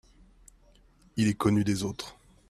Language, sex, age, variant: French, male, 30-39, Français de métropole